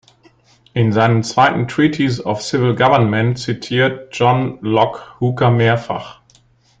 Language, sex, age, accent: German, male, 50-59, Deutschland Deutsch